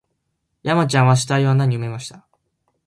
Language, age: Japanese, 19-29